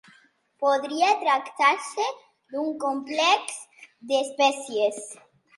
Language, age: Catalan, 19-29